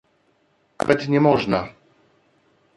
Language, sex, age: Polish, male, 40-49